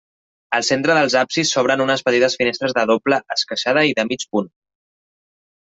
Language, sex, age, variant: Catalan, male, 19-29, Central